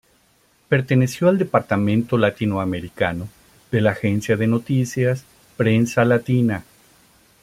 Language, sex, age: Spanish, male, 50-59